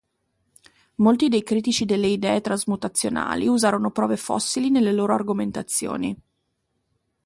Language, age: Italian, 19-29